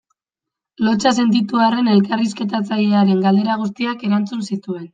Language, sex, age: Basque, female, 19-29